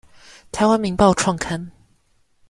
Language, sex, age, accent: Chinese, male, 19-29, 出生地：臺北市